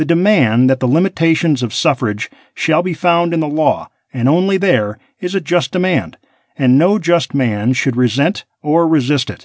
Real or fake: real